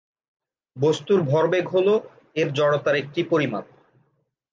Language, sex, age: Bengali, male, 19-29